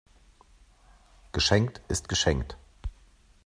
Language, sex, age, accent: German, male, 40-49, Deutschland Deutsch